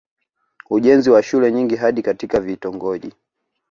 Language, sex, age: Swahili, male, 19-29